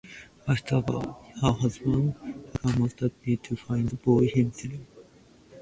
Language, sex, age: English, male, under 19